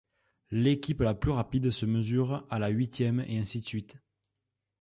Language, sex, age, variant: French, male, 19-29, Français de métropole